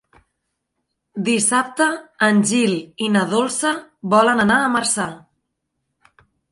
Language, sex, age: Catalan, female, 30-39